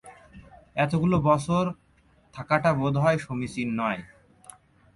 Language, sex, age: Bengali, male, 19-29